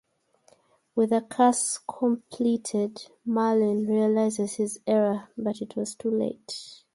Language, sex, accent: English, female, England English